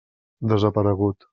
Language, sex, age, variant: Catalan, male, 40-49, Central